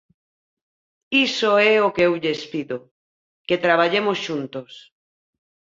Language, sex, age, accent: Galician, female, 40-49, Normativo (estándar)